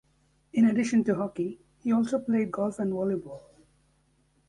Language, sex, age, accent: English, male, 19-29, United States English